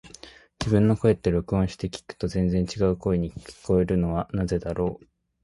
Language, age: Japanese, 19-29